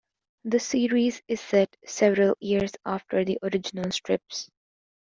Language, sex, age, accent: English, female, under 19, United States English